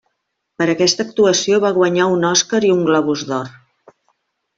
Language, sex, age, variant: Catalan, female, 50-59, Central